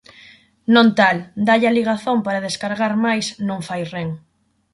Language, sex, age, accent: Galician, male, 19-29, Atlántico (seseo e gheada)